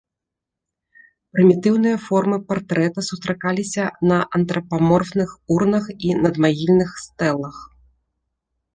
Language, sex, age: Belarusian, female, 30-39